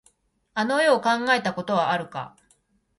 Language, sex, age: Japanese, female, 40-49